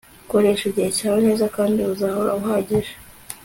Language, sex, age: Kinyarwanda, female, 19-29